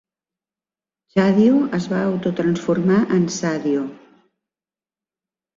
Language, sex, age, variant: Catalan, female, 60-69, Central